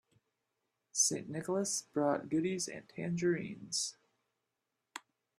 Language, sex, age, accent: English, male, 30-39, United States English